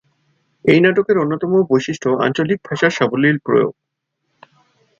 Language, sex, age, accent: Bengali, male, 30-39, Native